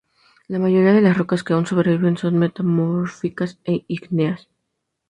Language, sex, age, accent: Spanish, female, 19-29, México